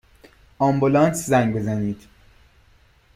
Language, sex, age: Persian, male, 19-29